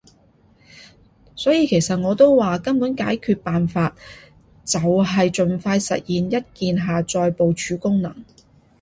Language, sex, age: Cantonese, female, 30-39